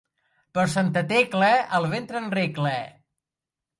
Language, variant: Catalan, Central